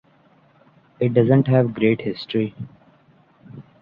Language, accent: English, India and South Asia (India, Pakistan, Sri Lanka)